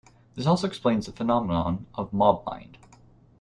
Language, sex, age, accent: English, male, 30-39, United States English